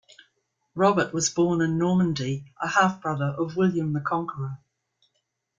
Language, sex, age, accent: English, female, 60-69, New Zealand English